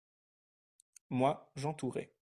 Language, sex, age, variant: French, male, 19-29, Français de métropole